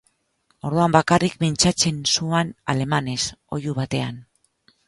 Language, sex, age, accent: Basque, female, 50-59, Mendebalekoa (Araba, Bizkaia, Gipuzkoako mendebaleko herri batzuk)